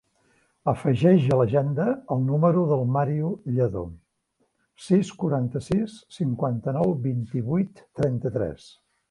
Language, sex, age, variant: Catalan, male, 60-69, Central